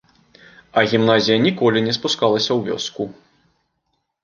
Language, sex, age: Belarusian, male, 30-39